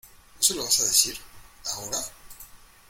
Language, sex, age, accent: Spanish, male, 19-29, México